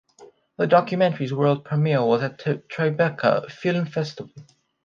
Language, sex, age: English, male, under 19